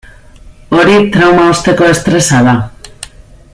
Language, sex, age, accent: Basque, female, 40-49, Erdialdekoa edo Nafarra (Gipuzkoa, Nafarroa)